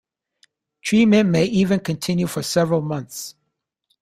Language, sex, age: English, male, 40-49